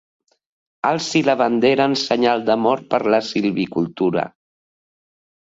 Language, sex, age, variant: Catalan, female, 50-59, Septentrional